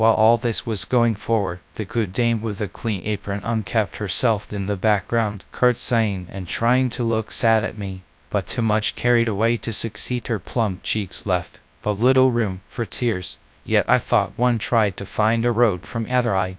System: TTS, GradTTS